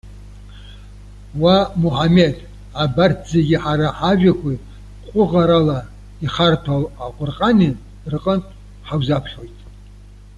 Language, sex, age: Abkhazian, male, 70-79